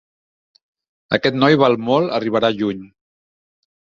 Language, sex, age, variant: Catalan, male, 40-49, Central